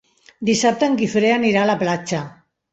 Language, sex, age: Catalan, female, 60-69